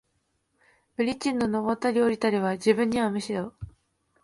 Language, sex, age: Japanese, female, 19-29